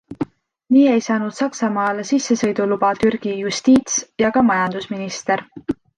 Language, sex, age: Estonian, female, 19-29